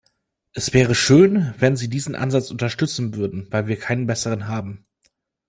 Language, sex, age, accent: German, male, 30-39, Deutschland Deutsch